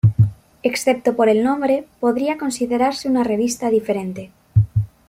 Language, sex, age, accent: Spanish, female, under 19, España: Norte peninsular (Asturias, Castilla y León, Cantabria, País Vasco, Navarra, Aragón, La Rioja, Guadalajara, Cuenca)